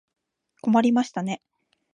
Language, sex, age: Japanese, female, 19-29